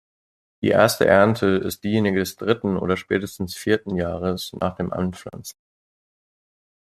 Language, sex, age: German, male, 19-29